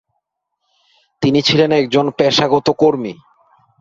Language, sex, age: Bengali, male, 19-29